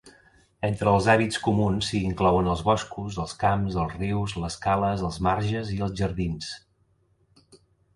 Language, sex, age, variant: Catalan, male, 30-39, Central